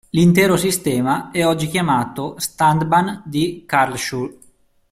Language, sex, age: Italian, male, 30-39